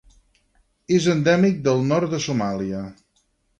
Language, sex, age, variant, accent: Catalan, male, 50-59, Central, central